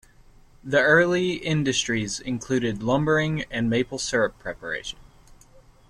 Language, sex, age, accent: English, male, 19-29, United States English